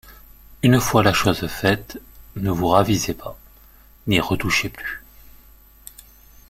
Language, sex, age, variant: French, male, 50-59, Français de métropole